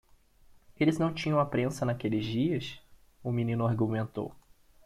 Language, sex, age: Portuguese, male, 30-39